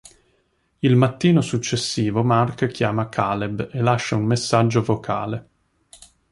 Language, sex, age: Italian, male, 30-39